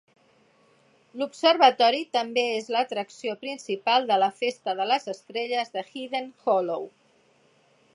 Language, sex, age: Catalan, female, 60-69